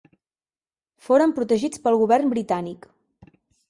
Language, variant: Catalan, Central